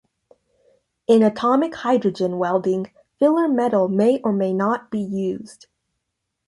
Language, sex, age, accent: English, female, 19-29, United States English